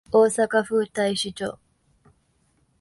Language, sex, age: Japanese, female, under 19